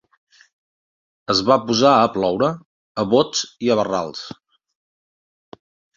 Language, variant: Catalan, Nord-Occidental